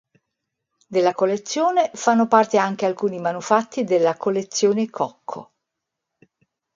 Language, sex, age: Italian, female, 60-69